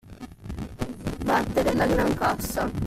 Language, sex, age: Italian, male, under 19